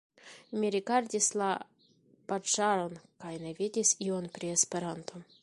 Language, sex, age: Esperanto, female, 19-29